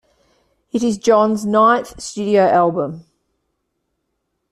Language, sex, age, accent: English, female, 30-39, Australian English